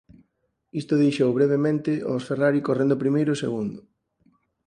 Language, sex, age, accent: Galician, male, 30-39, Normativo (estándar)